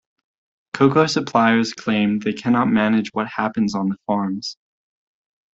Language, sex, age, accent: English, male, 19-29, United States English